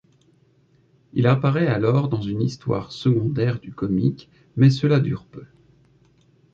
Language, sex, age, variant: French, male, 30-39, Français de métropole